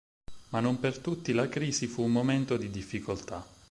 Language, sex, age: Italian, male, 19-29